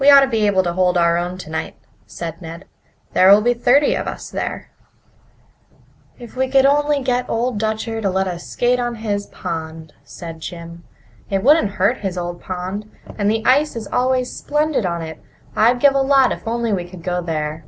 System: none